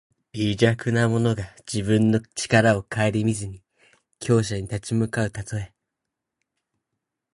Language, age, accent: Japanese, under 19, 標準語